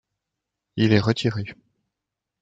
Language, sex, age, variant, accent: French, male, 19-29, Français d'Europe, Français de Suisse